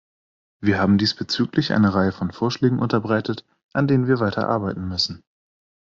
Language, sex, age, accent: German, male, 19-29, Deutschland Deutsch